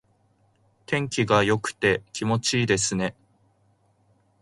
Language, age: Japanese, 19-29